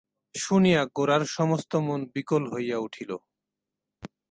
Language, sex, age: Bengali, male, 19-29